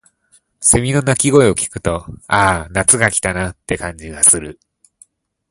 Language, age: Japanese, 19-29